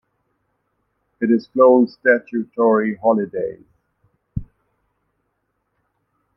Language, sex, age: English, male, 40-49